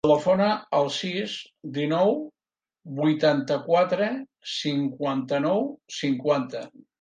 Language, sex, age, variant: Catalan, male, 60-69, Nord-Occidental